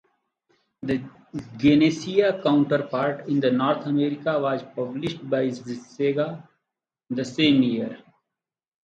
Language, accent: English, India and South Asia (India, Pakistan, Sri Lanka)